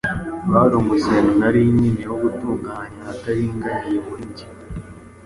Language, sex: Kinyarwanda, male